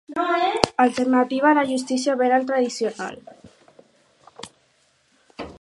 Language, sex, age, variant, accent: Catalan, female, under 19, Alacantí, valencià